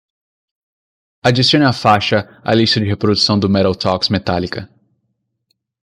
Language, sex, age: Portuguese, male, 19-29